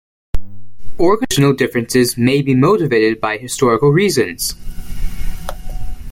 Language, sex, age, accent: English, male, 19-29, United States English